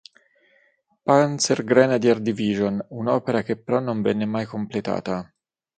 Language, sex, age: Italian, male, 30-39